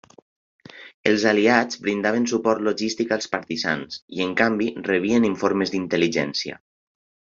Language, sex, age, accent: Catalan, male, 19-29, valencià